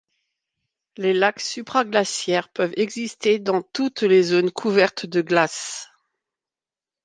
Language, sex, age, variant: French, female, 50-59, Français de métropole